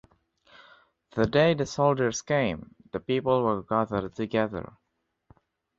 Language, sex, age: English, male, under 19